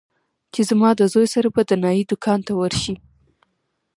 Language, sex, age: Pashto, female, 19-29